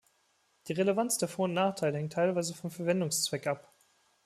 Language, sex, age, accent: German, male, 19-29, Deutschland Deutsch